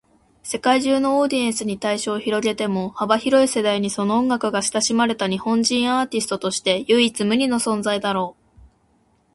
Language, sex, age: Japanese, female, 19-29